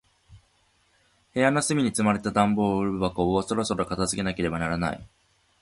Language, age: Japanese, 19-29